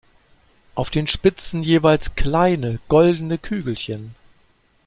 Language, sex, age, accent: German, male, 50-59, Deutschland Deutsch